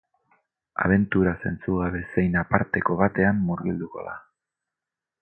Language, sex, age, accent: Basque, male, 40-49, Mendebalekoa (Araba, Bizkaia, Gipuzkoako mendebaleko herri batzuk)